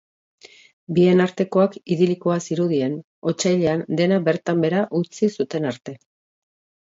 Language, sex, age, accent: Basque, female, 40-49, Erdialdekoa edo Nafarra (Gipuzkoa, Nafarroa)